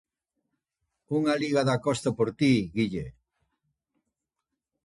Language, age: Galician, 60-69